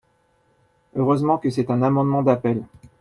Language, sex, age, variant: French, male, 40-49, Français de métropole